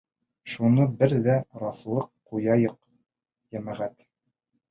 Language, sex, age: Bashkir, male, 19-29